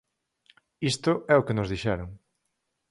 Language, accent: Galician, Normativo (estándar)